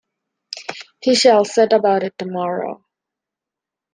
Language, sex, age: English, female, 19-29